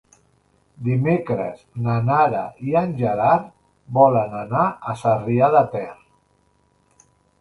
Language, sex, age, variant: Catalan, male, 50-59, Central